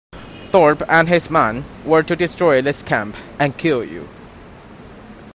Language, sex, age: English, male, 19-29